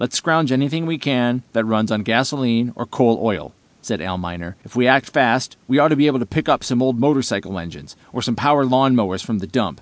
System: none